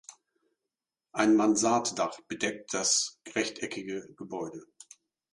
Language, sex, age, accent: German, male, 50-59, Deutschland Deutsch